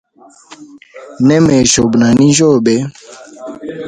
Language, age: Hemba, 19-29